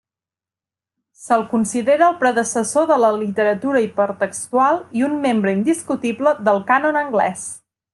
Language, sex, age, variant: Catalan, female, 30-39, Central